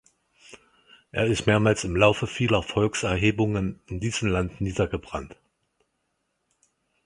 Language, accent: German, Deutschland Deutsch